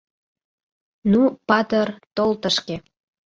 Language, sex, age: Mari, female, 19-29